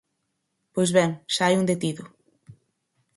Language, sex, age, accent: Galician, female, 19-29, Normativo (estándar)